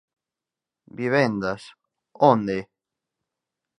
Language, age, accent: Galician, under 19, Oriental (común en zona oriental)